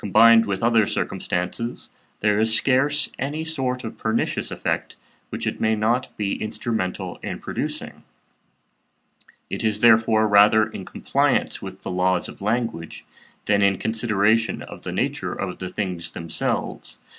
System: none